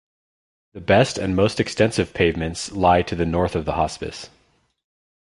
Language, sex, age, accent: English, male, 30-39, United States English